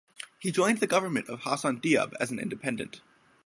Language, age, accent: English, 19-29, United States English